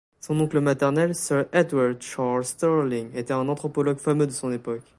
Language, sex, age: French, male, 19-29